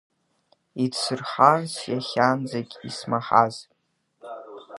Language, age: Abkhazian, under 19